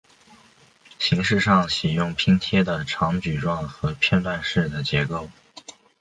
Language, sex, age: Chinese, male, under 19